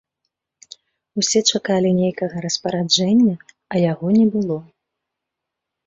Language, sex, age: Belarusian, female, 30-39